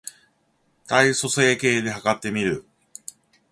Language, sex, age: Japanese, male, 50-59